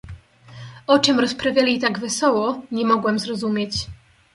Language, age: Polish, 19-29